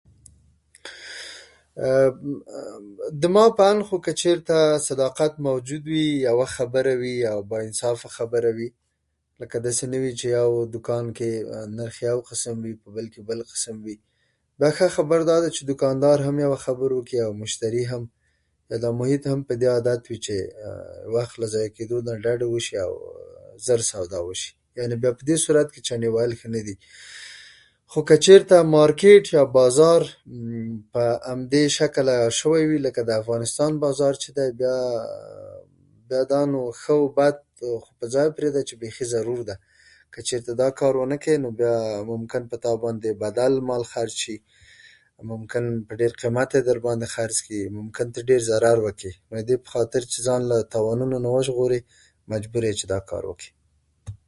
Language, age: Pashto, 30-39